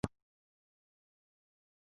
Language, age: Pashto, 19-29